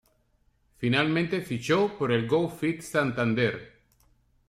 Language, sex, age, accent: Spanish, male, 40-49, Caribe: Cuba, Venezuela, Puerto Rico, República Dominicana, Panamá, Colombia caribeña, México caribeño, Costa del golfo de México